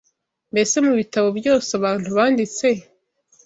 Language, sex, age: Kinyarwanda, female, 19-29